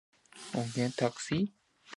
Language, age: Seri, 19-29